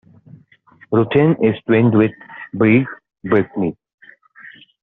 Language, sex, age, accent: English, male, 30-39, India and South Asia (India, Pakistan, Sri Lanka)